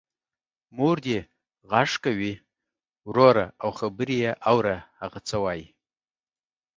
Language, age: Pashto, 50-59